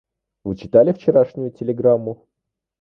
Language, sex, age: Russian, male, 19-29